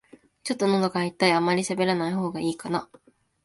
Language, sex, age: Japanese, female, 19-29